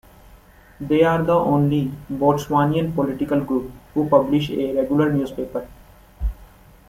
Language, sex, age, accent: English, male, 19-29, India and South Asia (India, Pakistan, Sri Lanka)